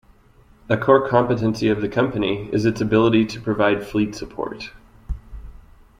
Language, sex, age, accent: English, male, 19-29, United States English